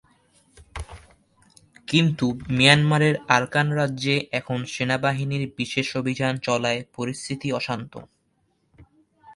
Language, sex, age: Bengali, male, under 19